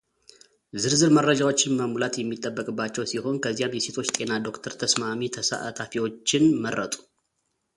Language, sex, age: Amharic, male, 30-39